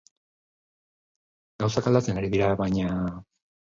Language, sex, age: Basque, male, 40-49